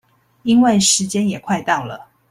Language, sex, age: Chinese, female, 30-39